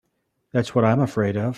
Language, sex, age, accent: English, male, 60-69, United States English